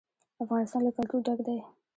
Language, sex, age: Pashto, female, 19-29